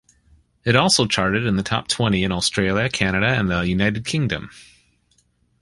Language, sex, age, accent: English, male, 40-49, United States English